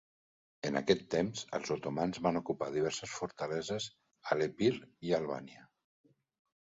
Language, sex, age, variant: Catalan, male, 60-69, Central